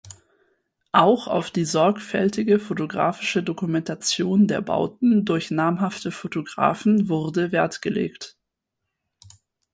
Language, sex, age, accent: German, female, 19-29, Deutschland Deutsch